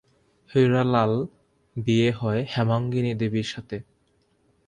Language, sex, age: Bengali, male, 19-29